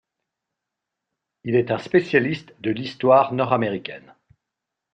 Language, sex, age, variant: French, male, 40-49, Français de métropole